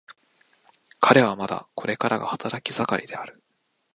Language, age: Japanese, 19-29